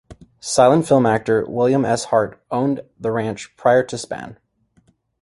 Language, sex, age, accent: English, male, 19-29, United States English